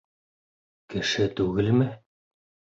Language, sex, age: Bashkir, female, 30-39